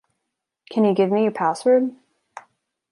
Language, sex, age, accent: English, female, 19-29, United States English